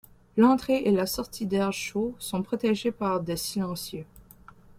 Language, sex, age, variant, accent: French, female, under 19, Français d'Amérique du Nord, Français du Canada